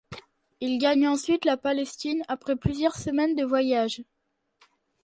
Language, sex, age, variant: French, male, 40-49, Français de métropole